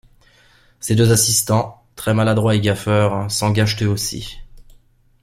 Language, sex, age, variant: French, male, 30-39, Français de métropole